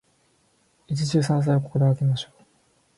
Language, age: Japanese, 19-29